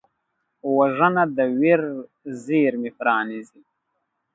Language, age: Pashto, 30-39